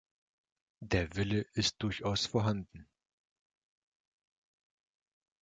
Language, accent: German, Russisch Deutsch